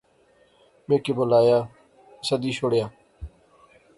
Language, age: Pahari-Potwari, 40-49